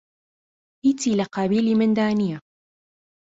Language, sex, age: Central Kurdish, female, 19-29